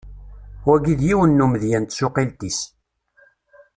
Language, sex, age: Kabyle, male, 30-39